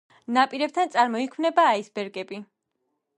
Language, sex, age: Georgian, female, 19-29